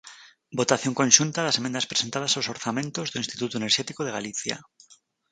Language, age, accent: Galician, 19-29, Normativo (estándar)